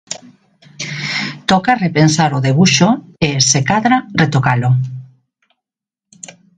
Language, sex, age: Galician, female, 40-49